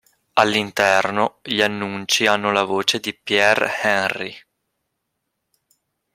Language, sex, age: Italian, male, 19-29